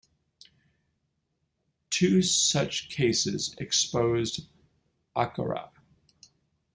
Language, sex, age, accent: English, male, 50-59, United States English